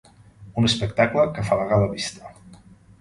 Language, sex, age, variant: Catalan, male, 50-59, Central